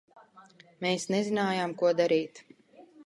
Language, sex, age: Latvian, female, 50-59